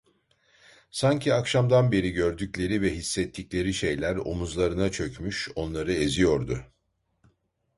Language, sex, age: Turkish, male, 60-69